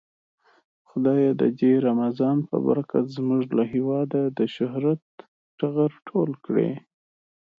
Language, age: Pashto, 19-29